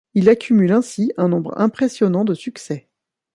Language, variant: French, Français de métropole